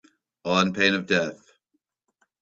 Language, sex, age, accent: English, male, 40-49, United States English